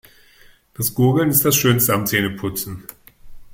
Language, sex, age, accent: German, male, 40-49, Deutschland Deutsch